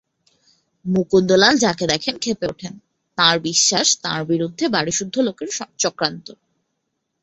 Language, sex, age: Bengali, female, 19-29